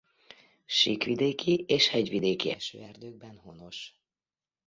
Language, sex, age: Hungarian, female, 40-49